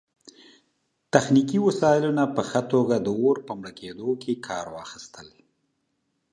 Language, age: Pashto, 50-59